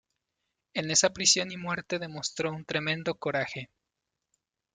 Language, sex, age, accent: Spanish, male, 30-39, México